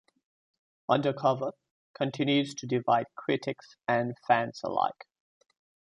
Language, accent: English, India and South Asia (India, Pakistan, Sri Lanka)